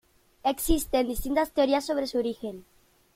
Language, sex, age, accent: Spanish, female, under 19, España: Sur peninsular (Andalucia, Extremadura, Murcia)